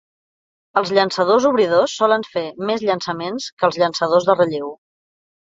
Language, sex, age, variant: Catalan, female, 40-49, Central